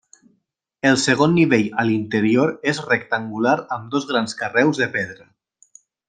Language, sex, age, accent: Catalan, male, 19-29, valencià